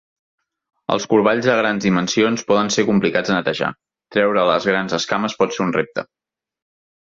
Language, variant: Catalan, Central